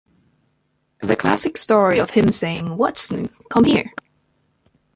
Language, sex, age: English, female, 19-29